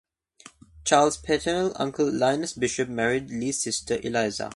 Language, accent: English, Australian English